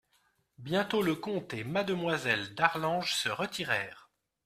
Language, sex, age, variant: French, male, 40-49, Français de métropole